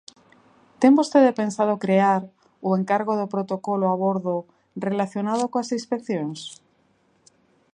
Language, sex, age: Galician, female, 40-49